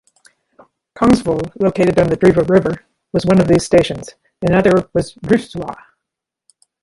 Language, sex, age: English, female, 60-69